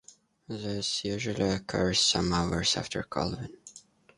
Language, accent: English, United States English